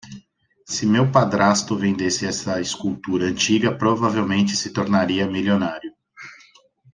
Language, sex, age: Portuguese, male, 30-39